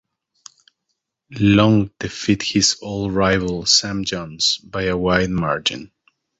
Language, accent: English, United States English